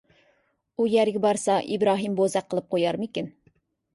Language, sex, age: Uyghur, female, 30-39